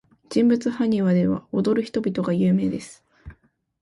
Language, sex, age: Japanese, female, 19-29